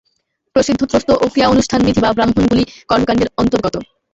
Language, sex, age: Bengali, female, under 19